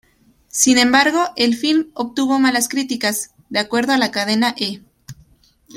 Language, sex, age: Spanish, female, 19-29